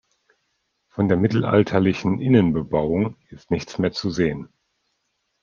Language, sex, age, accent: German, male, 40-49, Deutschland Deutsch